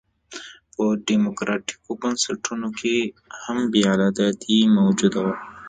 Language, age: Pashto, 19-29